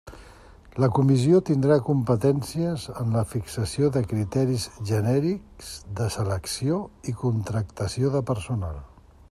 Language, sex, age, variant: Catalan, male, 60-69, Central